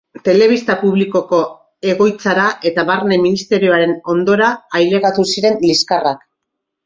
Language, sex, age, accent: Basque, female, 50-59, Mendebalekoa (Araba, Bizkaia, Gipuzkoako mendebaleko herri batzuk)